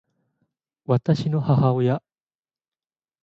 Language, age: Japanese, 19-29